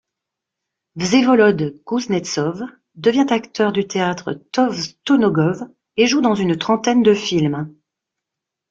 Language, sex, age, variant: French, female, 50-59, Français de métropole